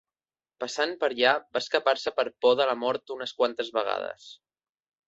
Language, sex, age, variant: Catalan, male, 19-29, Central